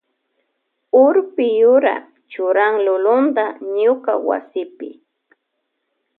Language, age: Loja Highland Quichua, 19-29